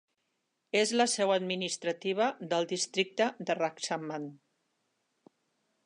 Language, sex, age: Catalan, female, 60-69